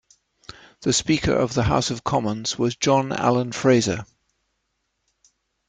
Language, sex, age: English, male, 70-79